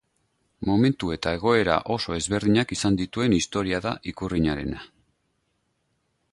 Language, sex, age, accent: Basque, male, 40-49, Mendebalekoa (Araba, Bizkaia, Gipuzkoako mendebaleko herri batzuk)